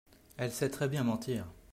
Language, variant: French, Français de métropole